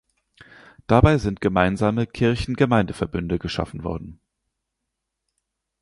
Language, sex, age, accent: German, male, 19-29, Deutschland Deutsch